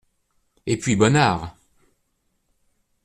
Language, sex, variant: French, male, Français de métropole